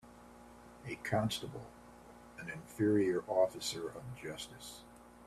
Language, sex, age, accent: English, male, 70-79, United States English